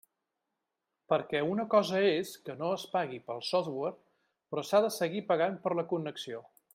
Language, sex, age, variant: Catalan, male, 50-59, Central